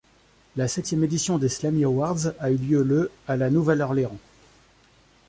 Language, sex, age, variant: French, male, 30-39, Français de métropole